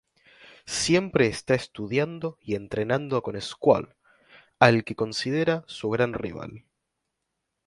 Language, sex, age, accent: Spanish, male, under 19, Rioplatense: Argentina, Uruguay, este de Bolivia, Paraguay